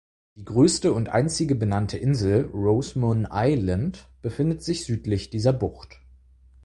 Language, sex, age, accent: German, male, 19-29, Deutschland Deutsch